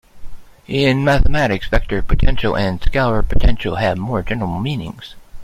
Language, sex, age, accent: English, male, 50-59, Canadian English